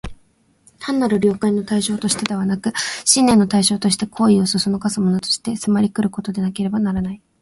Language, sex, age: Japanese, female, 19-29